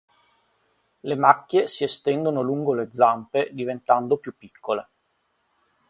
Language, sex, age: Italian, male, 30-39